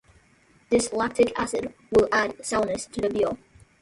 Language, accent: English, United States English